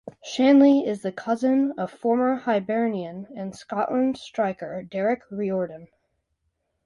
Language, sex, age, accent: English, male, under 19, United States English